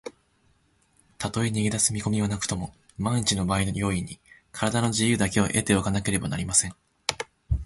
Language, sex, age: Japanese, male, 19-29